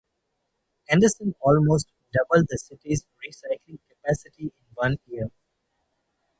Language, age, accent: English, 30-39, United States English; India and South Asia (India, Pakistan, Sri Lanka)